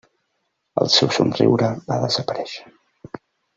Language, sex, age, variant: Catalan, male, 30-39, Central